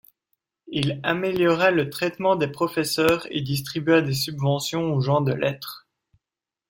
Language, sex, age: French, male, 19-29